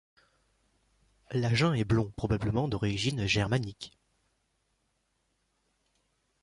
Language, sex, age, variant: French, male, 19-29, Français de métropole